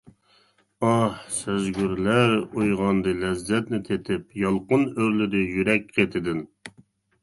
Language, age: Uyghur, 40-49